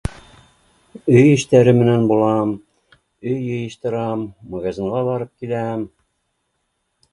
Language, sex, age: Bashkir, male, 50-59